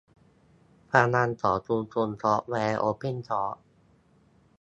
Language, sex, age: Thai, male, 19-29